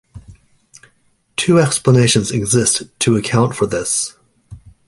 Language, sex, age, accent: English, male, 40-49, United States English